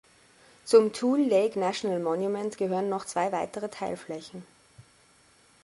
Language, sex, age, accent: German, female, 30-39, Österreichisches Deutsch